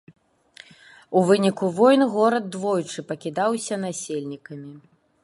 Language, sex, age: Belarusian, female, 30-39